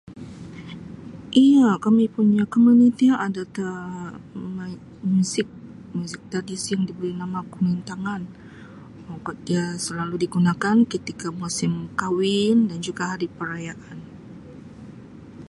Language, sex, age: Sabah Malay, female, 40-49